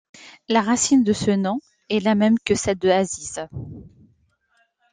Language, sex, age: French, female, 19-29